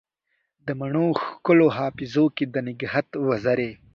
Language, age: Pashto, under 19